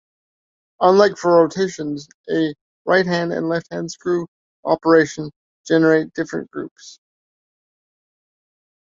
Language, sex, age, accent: English, male, 40-49, Canadian English